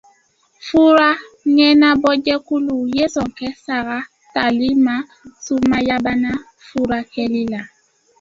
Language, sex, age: Dyula, female, 19-29